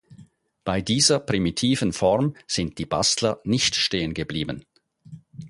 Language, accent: German, Schweizerdeutsch